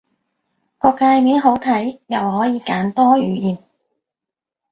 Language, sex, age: Cantonese, female, 19-29